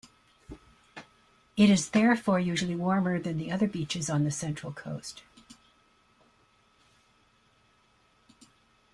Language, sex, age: English, female, 70-79